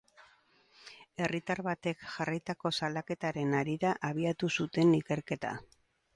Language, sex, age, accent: Basque, female, 60-69, Erdialdekoa edo Nafarra (Gipuzkoa, Nafarroa)